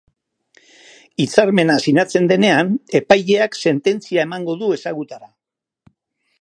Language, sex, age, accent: Basque, male, 60-69, Mendebalekoa (Araba, Bizkaia, Gipuzkoako mendebaleko herri batzuk)